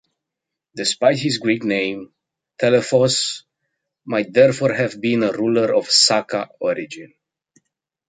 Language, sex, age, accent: English, male, 30-39, Australian English